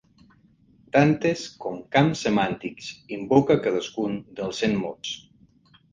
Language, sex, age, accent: Catalan, male, 50-59, occidental